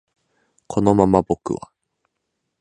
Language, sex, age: Japanese, male, 19-29